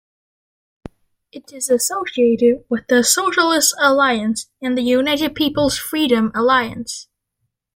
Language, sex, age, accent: English, male, under 19, United States English